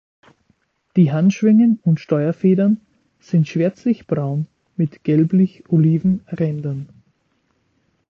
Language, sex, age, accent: German, male, 19-29, Österreichisches Deutsch